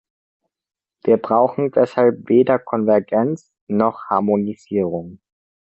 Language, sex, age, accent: German, male, under 19, Österreichisches Deutsch